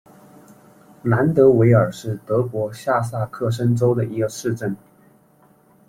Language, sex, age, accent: Chinese, male, 19-29, 出生地：四川省